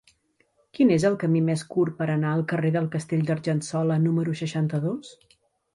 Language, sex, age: Catalan, female, 50-59